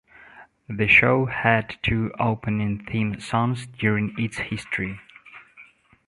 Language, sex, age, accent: English, male, 19-29, United States English